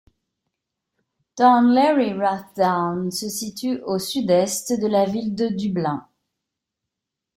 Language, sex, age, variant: French, female, 50-59, Français de métropole